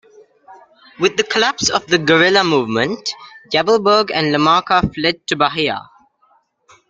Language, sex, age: English, male, under 19